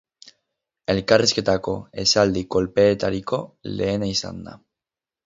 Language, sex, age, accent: Basque, male, 19-29, Mendebalekoa (Araba, Bizkaia, Gipuzkoako mendebaleko herri batzuk)